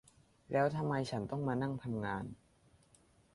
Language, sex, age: Thai, male, under 19